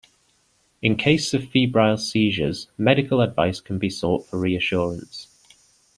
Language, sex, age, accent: English, male, 19-29, England English